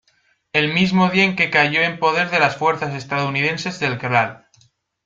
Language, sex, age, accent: Spanish, male, 19-29, España: Centro-Sur peninsular (Madrid, Toledo, Castilla-La Mancha)